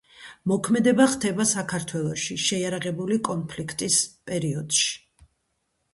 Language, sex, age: Georgian, female, 50-59